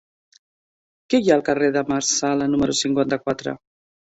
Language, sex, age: Catalan, female, 60-69